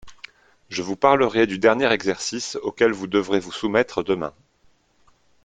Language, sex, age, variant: French, male, 30-39, Français de métropole